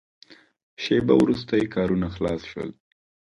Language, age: Pashto, 19-29